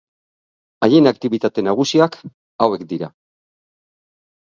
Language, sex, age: Basque, male, 60-69